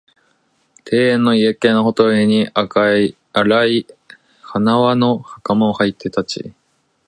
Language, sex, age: Japanese, male, 19-29